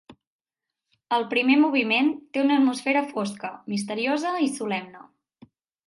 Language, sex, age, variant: Catalan, female, 19-29, Central